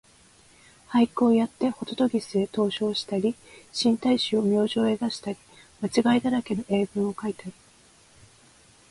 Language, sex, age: Japanese, female, 19-29